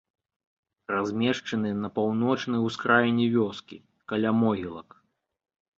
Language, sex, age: Belarusian, male, 30-39